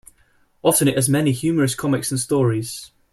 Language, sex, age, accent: English, male, 19-29, England English